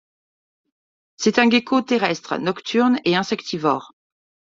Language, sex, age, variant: French, female, 40-49, Français de métropole